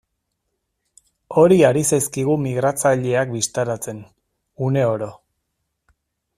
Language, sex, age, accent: Basque, male, 40-49, Erdialdekoa edo Nafarra (Gipuzkoa, Nafarroa)